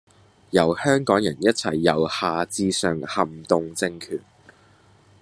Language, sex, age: Cantonese, male, under 19